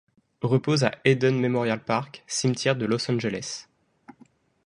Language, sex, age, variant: French, male, 19-29, Français de métropole